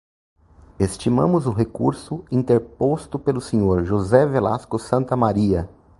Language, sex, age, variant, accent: Portuguese, male, 50-59, Portuguese (Brasil), Paulista